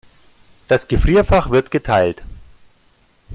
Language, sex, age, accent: German, male, 50-59, Deutschland Deutsch